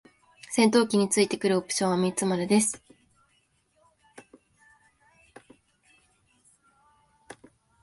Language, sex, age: Japanese, female, 19-29